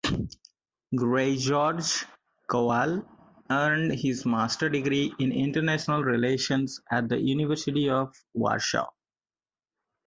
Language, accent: English, India and South Asia (India, Pakistan, Sri Lanka)